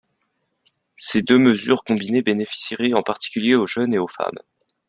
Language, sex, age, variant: French, male, under 19, Français de métropole